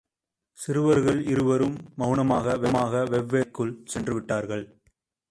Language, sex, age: Tamil, male, 19-29